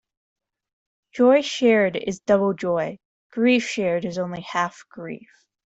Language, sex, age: English, female, under 19